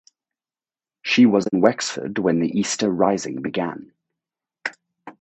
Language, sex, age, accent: English, male, 30-39, United States English